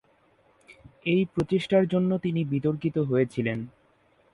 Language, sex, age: Bengali, male, under 19